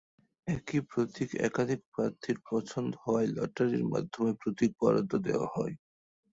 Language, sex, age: Bengali, male, 19-29